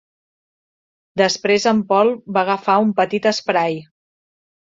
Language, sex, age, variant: Catalan, female, 40-49, Central